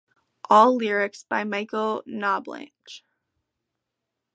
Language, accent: English, United States English